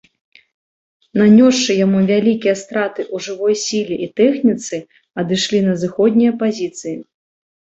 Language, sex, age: Belarusian, female, 30-39